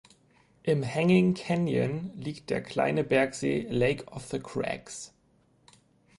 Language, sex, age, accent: German, male, 19-29, Deutschland Deutsch